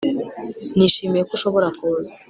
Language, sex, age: Kinyarwanda, female, 19-29